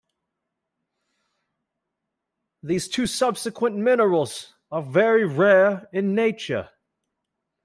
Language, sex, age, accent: English, male, 19-29, United States English